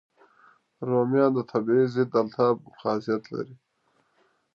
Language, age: Pashto, 30-39